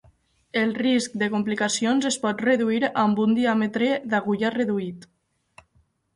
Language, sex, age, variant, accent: Catalan, female, 19-29, Valencià meridional, valencià